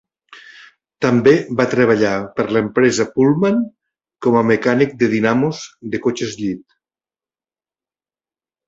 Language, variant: Catalan, Nord-Occidental